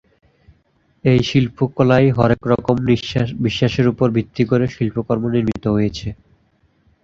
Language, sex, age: Bengali, male, 19-29